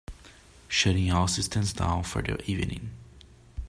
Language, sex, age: English, male, 19-29